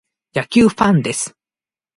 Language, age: Japanese, 19-29